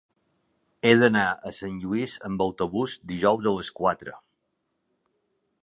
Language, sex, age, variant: Catalan, male, 40-49, Balear